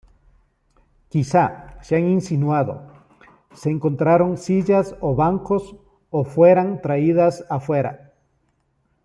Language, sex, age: Spanish, male, 50-59